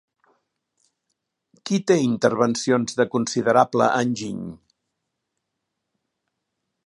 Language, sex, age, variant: Catalan, male, 60-69, Central